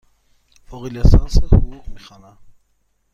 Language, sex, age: Persian, male, 30-39